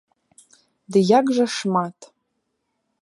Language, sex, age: Belarusian, female, 19-29